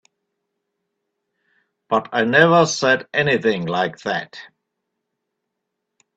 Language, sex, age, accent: English, male, 60-69, England English